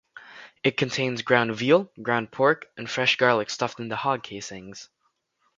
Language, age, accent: English, under 19, United States English